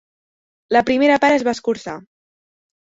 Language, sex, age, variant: Catalan, female, under 19, Central